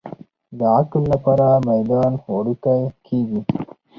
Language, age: Pashto, 19-29